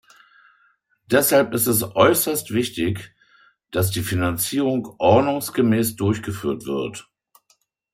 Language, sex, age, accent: German, male, 50-59, Deutschland Deutsch